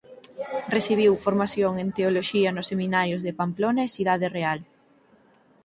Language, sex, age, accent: Galician, female, 19-29, Atlántico (seseo e gheada)